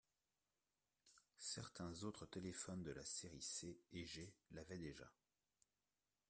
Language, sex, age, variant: French, male, 30-39, Français de métropole